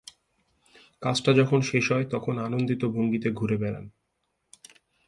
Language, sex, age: Bengali, male, 19-29